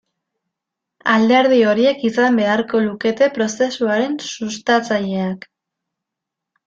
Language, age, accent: Basque, 19-29, Erdialdekoa edo Nafarra (Gipuzkoa, Nafarroa)